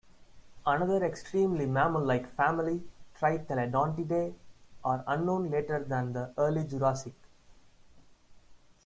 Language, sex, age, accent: English, male, 19-29, India and South Asia (India, Pakistan, Sri Lanka)